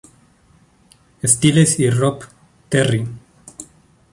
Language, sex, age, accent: Spanish, male, 19-29, Andino-Pacífico: Colombia, Perú, Ecuador, oeste de Bolivia y Venezuela andina